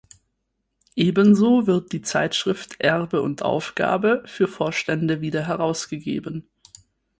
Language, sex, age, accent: German, female, 19-29, Deutschland Deutsch